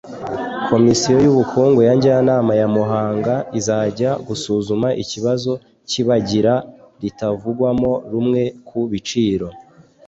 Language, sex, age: Kinyarwanda, male, 19-29